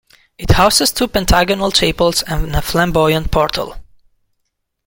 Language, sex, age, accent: English, male, 19-29, United States English